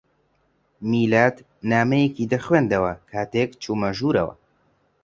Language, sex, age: Central Kurdish, male, 19-29